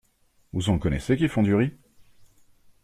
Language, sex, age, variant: French, male, 30-39, Français de métropole